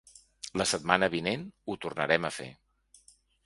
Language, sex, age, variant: Catalan, male, 50-59, Central